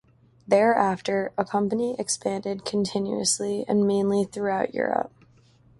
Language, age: English, 19-29